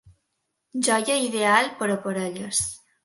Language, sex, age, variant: Catalan, female, under 19, Balear